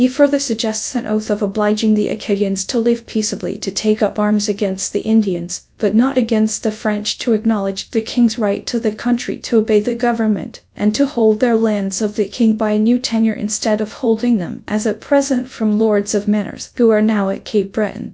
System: TTS, GradTTS